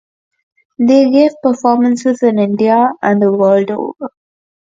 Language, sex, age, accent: English, female, under 19, India and South Asia (India, Pakistan, Sri Lanka)